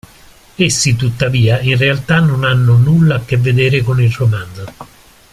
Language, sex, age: Italian, male, 50-59